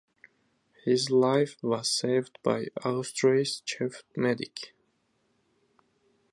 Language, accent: English, United States English